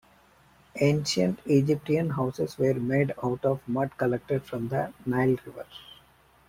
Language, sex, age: English, male, 19-29